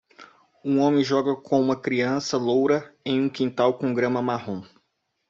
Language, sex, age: Portuguese, male, 19-29